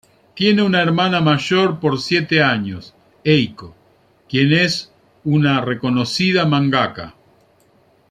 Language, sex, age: Spanish, male, 50-59